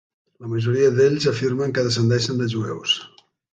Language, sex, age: Catalan, male, 70-79